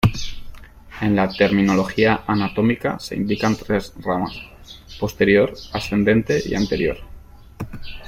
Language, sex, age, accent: Spanish, male, 19-29, España: Centro-Sur peninsular (Madrid, Toledo, Castilla-La Mancha)